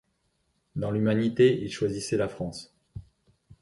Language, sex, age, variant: French, male, 40-49, Français de métropole